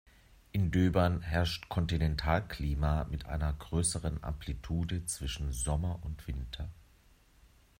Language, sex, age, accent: German, male, 19-29, Deutschland Deutsch